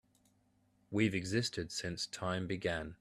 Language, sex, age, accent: English, male, 30-39, Australian English